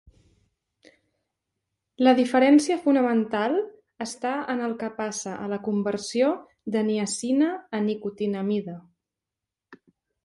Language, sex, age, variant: Catalan, female, 19-29, Central